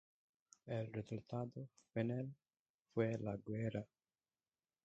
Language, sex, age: Spanish, male, 19-29